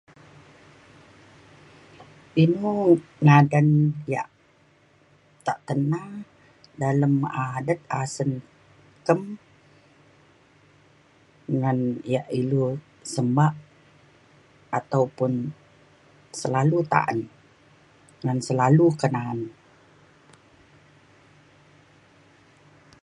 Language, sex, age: Mainstream Kenyah, female, 60-69